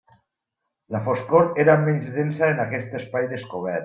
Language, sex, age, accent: Catalan, male, 40-49, valencià